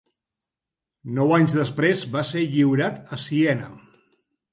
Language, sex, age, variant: Catalan, male, 50-59, Central